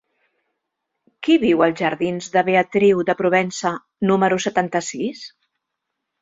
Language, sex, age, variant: Catalan, female, 60-69, Central